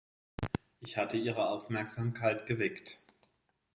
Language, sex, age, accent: German, female, 50-59, Deutschland Deutsch